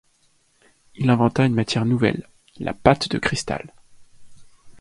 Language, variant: French, Français de métropole